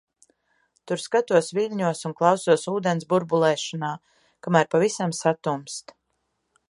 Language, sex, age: Latvian, female, 40-49